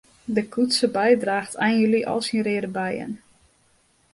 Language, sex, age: Western Frisian, female, 19-29